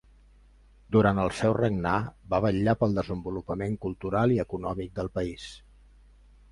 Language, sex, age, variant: Catalan, male, 50-59, Central